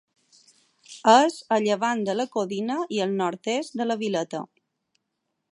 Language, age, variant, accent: Catalan, 30-39, Balear, balear; Palma